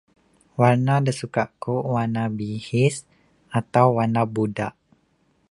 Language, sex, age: Bukar-Sadung Bidayuh, male, 19-29